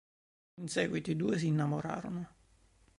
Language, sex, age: Italian, male, 30-39